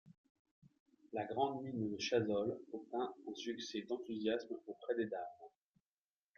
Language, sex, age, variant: French, male, 30-39, Français de métropole